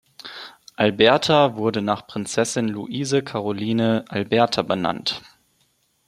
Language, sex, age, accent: German, male, 19-29, Deutschland Deutsch